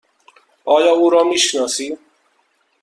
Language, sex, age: Persian, male, 19-29